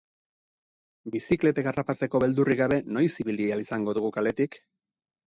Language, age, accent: Basque, 40-49, Erdialdekoa edo Nafarra (Gipuzkoa, Nafarroa)